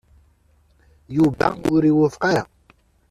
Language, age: Kabyle, 40-49